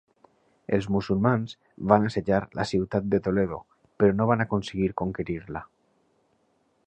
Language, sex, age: Catalan, male, 30-39